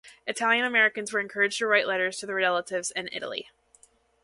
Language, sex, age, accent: English, female, 19-29, United States English